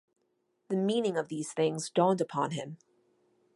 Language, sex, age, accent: English, female, 30-39, United States English